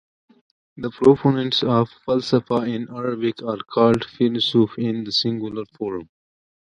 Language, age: English, 30-39